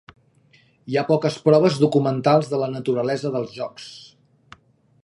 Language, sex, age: Catalan, male, 50-59